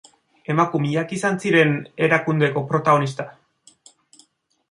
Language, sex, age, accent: Basque, male, 30-39, Erdialdekoa edo Nafarra (Gipuzkoa, Nafarroa)